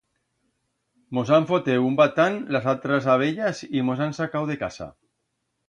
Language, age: Aragonese, 50-59